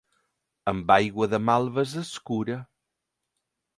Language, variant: Catalan, Balear